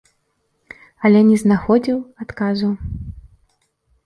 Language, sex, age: Belarusian, female, 30-39